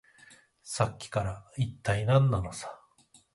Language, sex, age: Japanese, male, 30-39